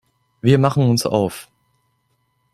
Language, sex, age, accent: German, male, 19-29, Deutschland Deutsch